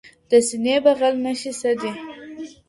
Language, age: Pashto, under 19